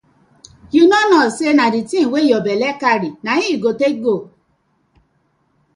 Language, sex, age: Nigerian Pidgin, female, 40-49